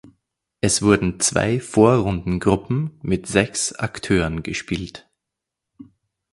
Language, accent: German, Österreichisches Deutsch